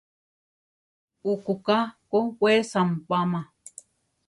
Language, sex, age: Central Tarahumara, female, 50-59